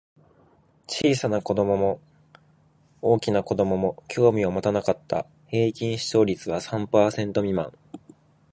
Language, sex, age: Japanese, male, 19-29